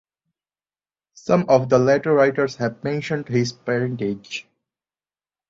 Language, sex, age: English, male, 19-29